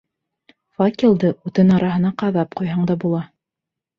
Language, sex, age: Bashkir, female, 30-39